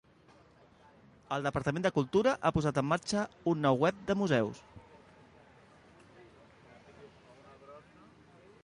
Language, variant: Catalan, Central